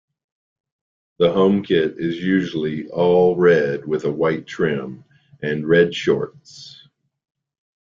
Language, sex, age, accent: English, male, 40-49, United States English